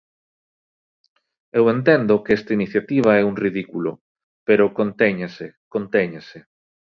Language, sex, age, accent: Galician, male, 30-39, Normativo (estándar)